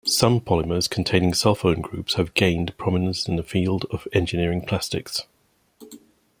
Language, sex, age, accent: English, male, 50-59, England English